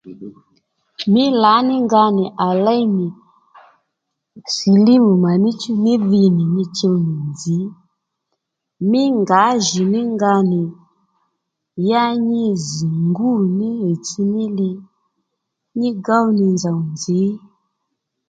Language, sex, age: Lendu, female, 30-39